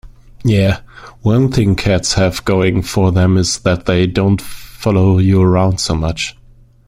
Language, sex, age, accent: English, male, 30-39, England English